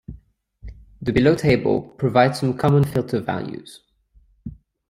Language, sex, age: English, male, 30-39